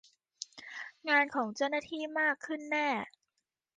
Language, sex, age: Thai, female, 19-29